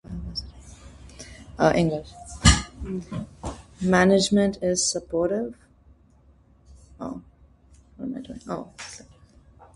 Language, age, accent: English, 30-39, India and South Asia (India, Pakistan, Sri Lanka)